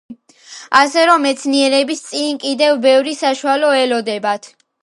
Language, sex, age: Georgian, female, under 19